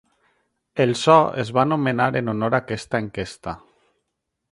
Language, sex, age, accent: Catalan, male, 30-39, valencià